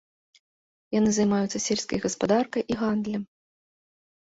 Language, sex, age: Belarusian, female, 30-39